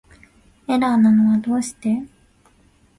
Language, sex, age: Japanese, female, 19-29